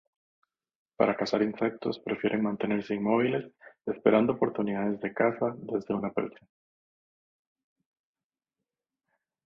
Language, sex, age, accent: Spanish, male, 30-39, América central